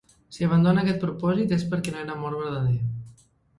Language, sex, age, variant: Catalan, female, 30-39, Central